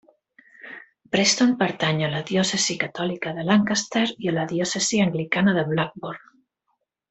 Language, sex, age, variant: Catalan, female, 50-59, Central